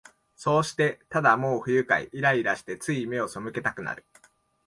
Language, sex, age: Japanese, male, 19-29